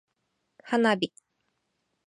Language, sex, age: Japanese, female, 19-29